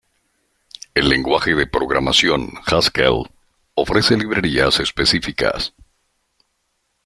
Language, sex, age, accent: Spanish, male, 50-59, América central